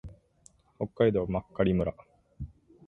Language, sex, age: Japanese, male, 19-29